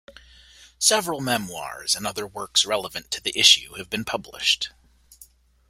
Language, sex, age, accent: English, male, 30-39, United States English